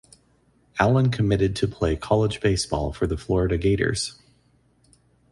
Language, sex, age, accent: English, male, 40-49, United States English